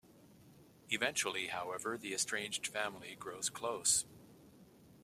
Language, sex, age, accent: English, male, 60-69, United States English